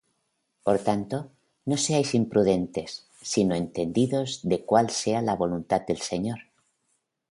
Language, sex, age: Spanish, female, 60-69